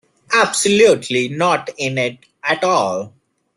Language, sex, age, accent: English, male, 19-29, India and South Asia (India, Pakistan, Sri Lanka)